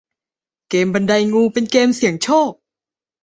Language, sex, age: Thai, female, under 19